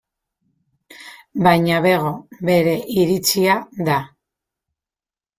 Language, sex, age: Basque, female, 30-39